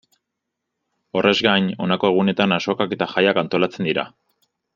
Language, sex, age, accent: Basque, male, 19-29, Mendebalekoa (Araba, Bizkaia, Gipuzkoako mendebaleko herri batzuk)